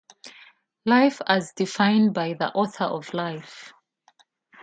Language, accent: English, United States English